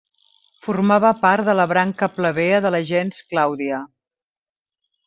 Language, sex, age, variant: Catalan, female, 40-49, Central